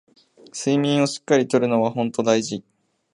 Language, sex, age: Japanese, male, 19-29